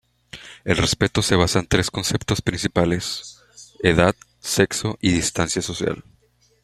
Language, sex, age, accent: Spanish, male, 19-29, México